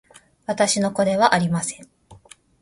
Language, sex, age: Japanese, female, 30-39